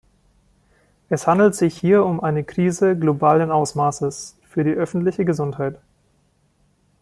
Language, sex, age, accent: German, female, 19-29, Deutschland Deutsch